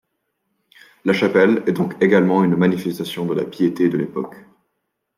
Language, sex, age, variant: French, male, 19-29, Français de métropole